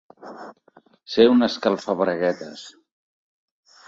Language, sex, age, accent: Catalan, male, 50-59, Barcelonès